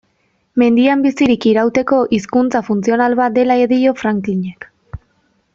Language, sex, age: Basque, female, 19-29